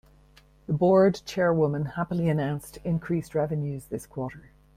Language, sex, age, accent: English, female, 50-59, Irish English